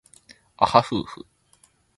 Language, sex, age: Japanese, male, 19-29